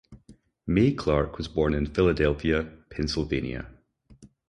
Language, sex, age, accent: English, male, 30-39, Scottish English